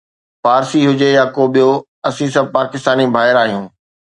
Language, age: Sindhi, 40-49